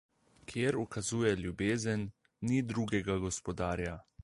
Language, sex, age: Slovenian, male, 19-29